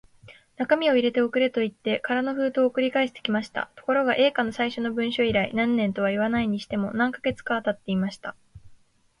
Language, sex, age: Japanese, female, 19-29